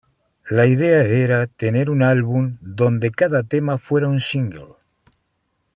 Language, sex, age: Spanish, male, 50-59